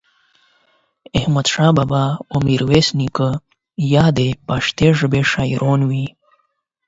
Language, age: Pashto, 19-29